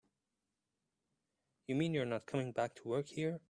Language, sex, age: English, male, 30-39